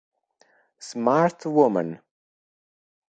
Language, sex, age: Italian, male, 19-29